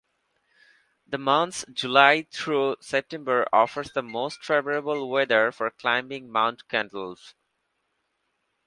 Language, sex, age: English, male, 19-29